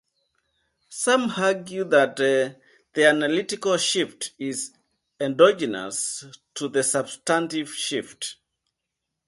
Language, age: English, 50-59